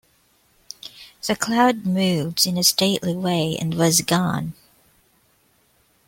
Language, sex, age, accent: English, female, 19-29, Filipino